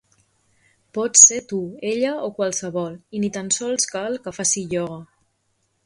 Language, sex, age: Catalan, female, 19-29